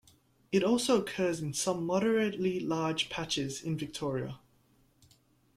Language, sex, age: English, male, 19-29